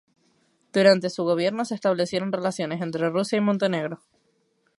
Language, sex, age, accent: Spanish, female, 19-29, España: Islas Canarias